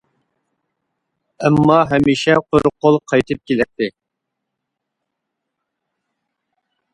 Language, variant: Uyghur, ئۇيغۇر تىلى